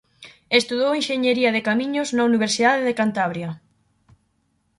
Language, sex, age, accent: Galician, male, 19-29, Atlántico (seseo e gheada)